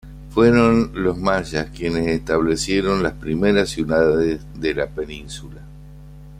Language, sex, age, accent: Spanish, male, 60-69, Rioplatense: Argentina, Uruguay, este de Bolivia, Paraguay